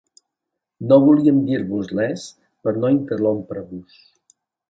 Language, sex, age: Catalan, male, 50-59